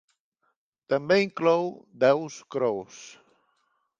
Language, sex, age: Catalan, male, 50-59